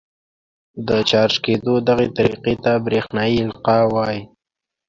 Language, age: Pashto, 19-29